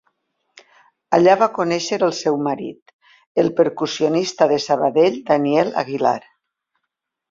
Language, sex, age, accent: Catalan, female, 60-69, valencià